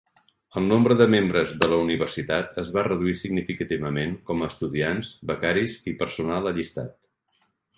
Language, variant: Catalan, Central